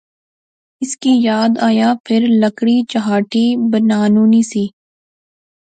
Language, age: Pahari-Potwari, 19-29